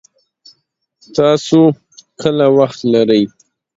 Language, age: Pashto, 19-29